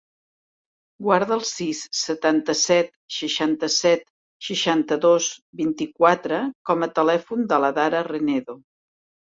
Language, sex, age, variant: Catalan, female, 60-69, Central